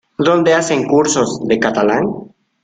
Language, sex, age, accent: Spanish, male, 19-29, México